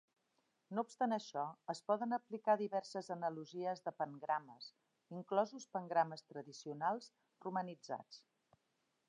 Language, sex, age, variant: Catalan, female, 60-69, Central